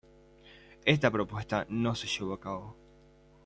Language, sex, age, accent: Spanish, male, under 19, Rioplatense: Argentina, Uruguay, este de Bolivia, Paraguay